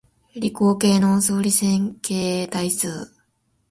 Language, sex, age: Japanese, female, 19-29